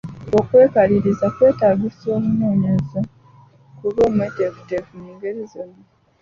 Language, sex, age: Ganda, female, 19-29